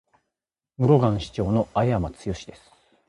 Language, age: Japanese, 30-39